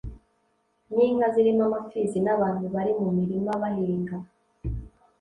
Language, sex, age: Kinyarwanda, female, 30-39